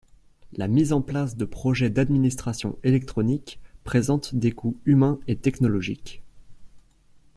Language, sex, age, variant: French, male, under 19, Français de métropole